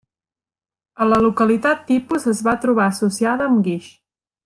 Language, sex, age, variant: Catalan, female, 30-39, Central